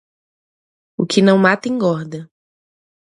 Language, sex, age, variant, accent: Portuguese, female, 30-39, Portuguese (Brasil), Mineiro